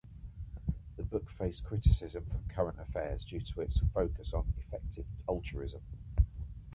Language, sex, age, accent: English, male, 40-49, England English